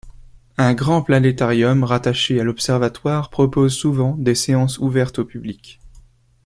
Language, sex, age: French, male, 19-29